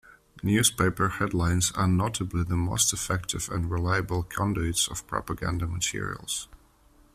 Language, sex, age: English, male, 30-39